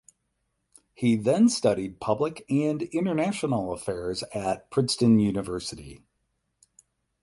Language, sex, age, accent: English, male, 40-49, United States English; Midwestern